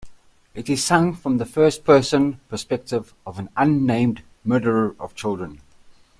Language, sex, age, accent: English, male, 30-39, Southern African (South Africa, Zimbabwe, Namibia)